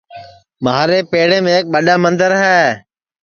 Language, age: Sansi, 19-29